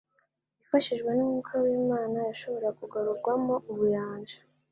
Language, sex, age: Kinyarwanda, female, 19-29